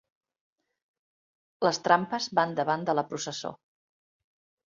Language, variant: Catalan, Central